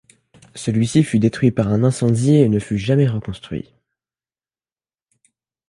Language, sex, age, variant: French, male, under 19, Français de métropole